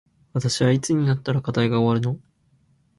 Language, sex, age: Japanese, male, 19-29